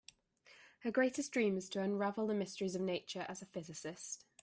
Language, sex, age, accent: English, female, 19-29, England English